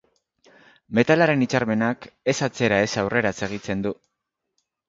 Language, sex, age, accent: Basque, male, 50-59, Mendebalekoa (Araba, Bizkaia, Gipuzkoako mendebaleko herri batzuk)